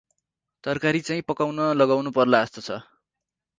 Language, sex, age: Nepali, male, 19-29